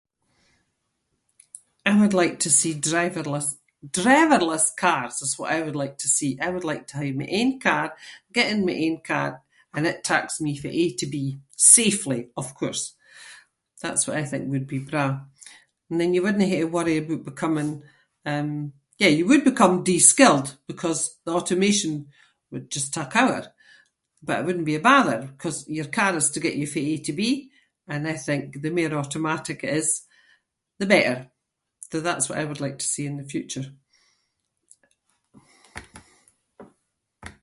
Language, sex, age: Scots, female, 70-79